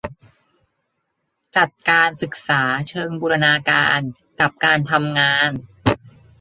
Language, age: Thai, 19-29